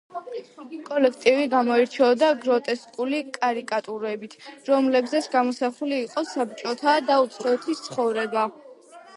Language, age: Georgian, under 19